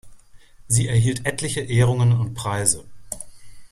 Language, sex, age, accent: German, male, 30-39, Deutschland Deutsch